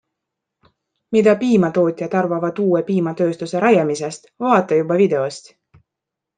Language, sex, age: Estonian, female, 19-29